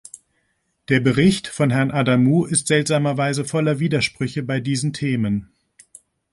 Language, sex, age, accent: German, male, 50-59, Deutschland Deutsch